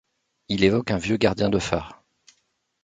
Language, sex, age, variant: French, male, 40-49, Français de métropole